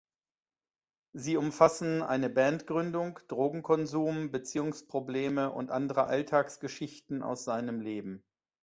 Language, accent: German, Deutschland Deutsch